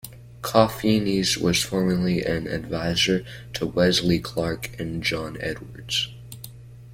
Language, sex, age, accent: English, male, under 19, United States English